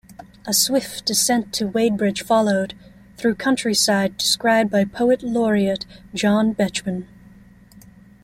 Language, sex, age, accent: English, female, 19-29, United States English